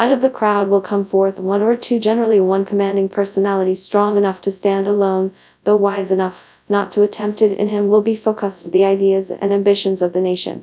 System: TTS, FastPitch